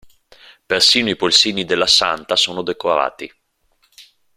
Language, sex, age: Italian, male, 30-39